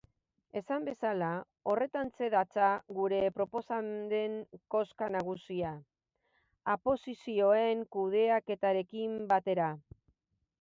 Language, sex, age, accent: Basque, female, 40-49, Mendebalekoa (Araba, Bizkaia, Gipuzkoako mendebaleko herri batzuk)